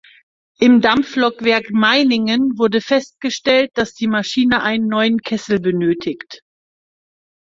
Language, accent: German, Deutschland Deutsch